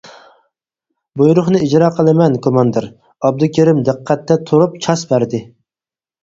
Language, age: Uyghur, 30-39